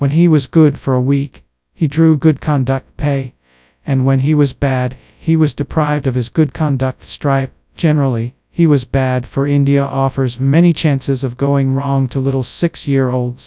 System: TTS, FastPitch